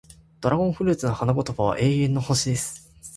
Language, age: Japanese, 19-29